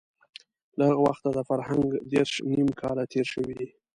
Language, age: Pashto, 19-29